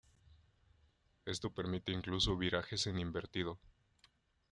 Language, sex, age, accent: Spanish, male, 19-29, México